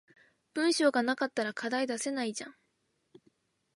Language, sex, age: Japanese, female, 19-29